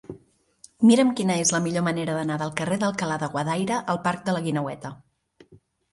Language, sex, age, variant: Catalan, female, 30-39, Central